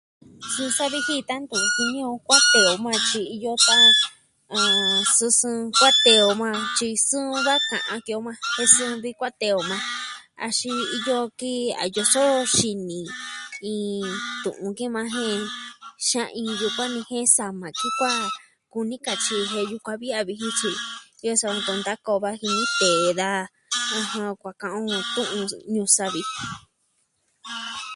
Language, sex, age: Southwestern Tlaxiaco Mixtec, female, 19-29